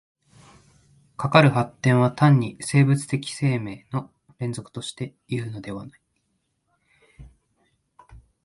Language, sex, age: Japanese, male, 19-29